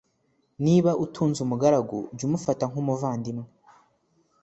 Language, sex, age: Kinyarwanda, male, under 19